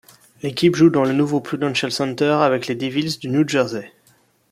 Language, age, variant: French, 19-29, Français de métropole